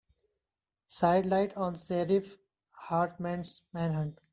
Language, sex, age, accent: English, male, 19-29, India and South Asia (India, Pakistan, Sri Lanka)